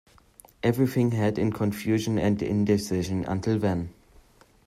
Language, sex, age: English, male, under 19